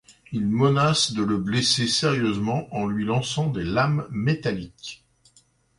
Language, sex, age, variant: French, male, 60-69, Français de métropole